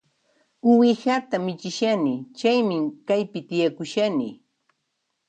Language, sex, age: Puno Quechua, female, 19-29